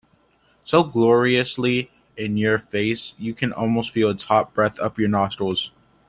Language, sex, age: English, male, under 19